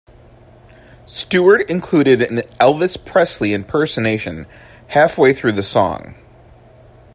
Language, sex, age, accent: English, male, 19-29, United States English